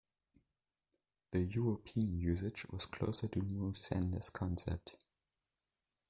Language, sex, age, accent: English, male, 19-29, United States English